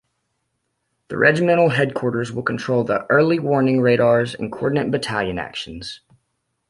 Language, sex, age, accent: English, male, 19-29, Irish English